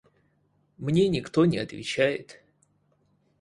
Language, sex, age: Russian, male, 30-39